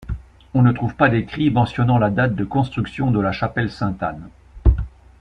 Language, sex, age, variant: French, male, 60-69, Français de métropole